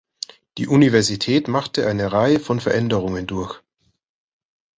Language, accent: German, Deutschland Deutsch